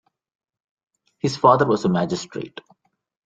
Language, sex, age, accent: English, male, 40-49, India and South Asia (India, Pakistan, Sri Lanka)